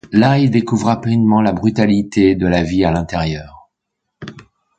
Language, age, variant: French, 50-59, Français de métropole